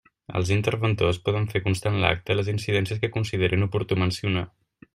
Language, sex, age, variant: Catalan, male, 19-29, Central